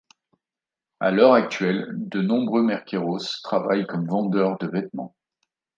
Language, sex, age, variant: French, male, 40-49, Français de métropole